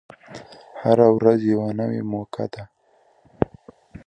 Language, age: Pashto, 19-29